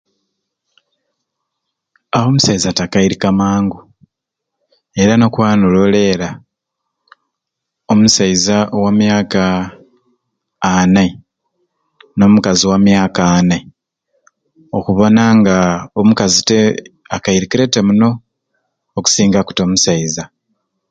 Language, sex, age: Ruuli, male, 40-49